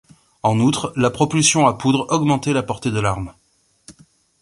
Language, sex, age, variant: French, male, 40-49, Français de métropole